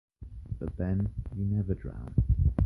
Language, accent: English, England English